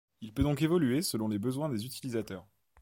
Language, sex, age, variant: French, male, 19-29, Français de métropole